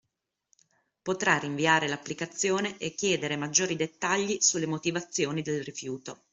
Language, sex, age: Italian, female, 30-39